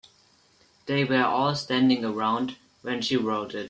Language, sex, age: English, male, under 19